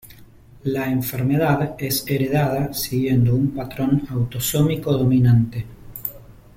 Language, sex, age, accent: Spanish, male, 40-49, Rioplatense: Argentina, Uruguay, este de Bolivia, Paraguay